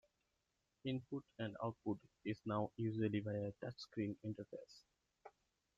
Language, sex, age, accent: English, male, 19-29, India and South Asia (India, Pakistan, Sri Lanka)